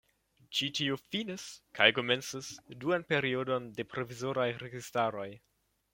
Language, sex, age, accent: Esperanto, male, 19-29, Internacia